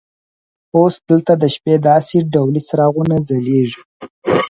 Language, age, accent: Pashto, 19-29, کندهارۍ لهجه